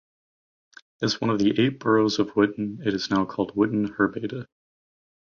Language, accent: English, United States English